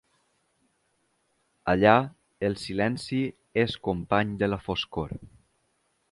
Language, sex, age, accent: Catalan, male, 19-29, valencià; valencià meridional